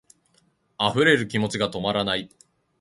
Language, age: Japanese, 30-39